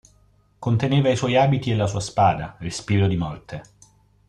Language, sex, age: Italian, male, 30-39